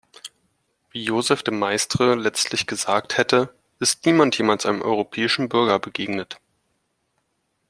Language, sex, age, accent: German, male, 30-39, Deutschland Deutsch